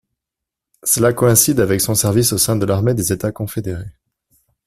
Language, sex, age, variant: French, male, 19-29, Français de métropole